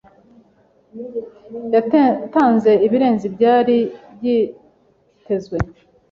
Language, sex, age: Kinyarwanda, male, 19-29